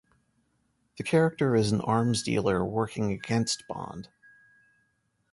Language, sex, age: English, male, 40-49